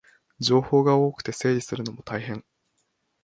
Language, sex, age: Japanese, male, 19-29